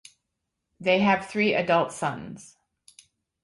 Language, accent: English, United States English